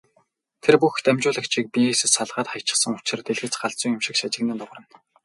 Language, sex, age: Mongolian, male, 19-29